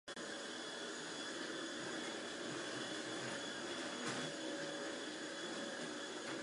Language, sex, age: English, female, 19-29